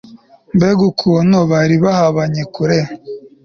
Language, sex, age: Kinyarwanda, male, 19-29